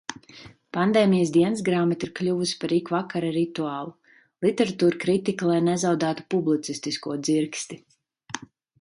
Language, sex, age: Latvian, female, 30-39